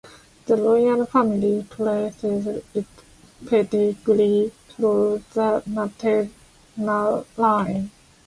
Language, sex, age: English, female, 30-39